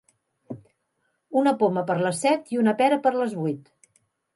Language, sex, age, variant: Catalan, female, 50-59, Central